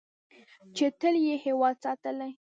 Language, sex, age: Pashto, female, 19-29